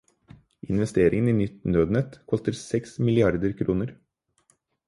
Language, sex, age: Norwegian Bokmål, male, 30-39